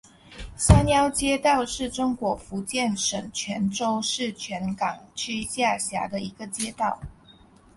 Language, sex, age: Chinese, female, under 19